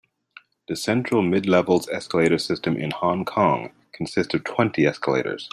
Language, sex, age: English, male, 30-39